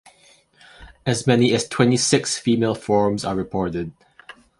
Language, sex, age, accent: English, male, 19-29, Malaysian English